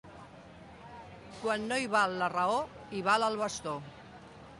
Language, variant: Catalan, Central